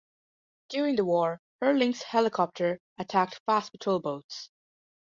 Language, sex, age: English, female, under 19